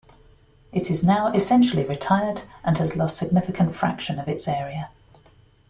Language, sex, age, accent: English, female, 50-59, England English